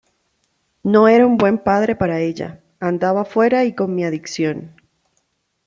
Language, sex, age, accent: Spanish, female, 19-29, Andino-Pacífico: Colombia, Perú, Ecuador, oeste de Bolivia y Venezuela andina